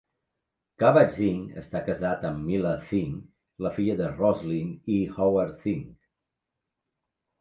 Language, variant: Catalan, Central